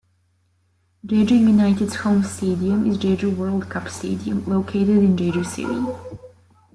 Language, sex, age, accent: English, female, 19-29, United States English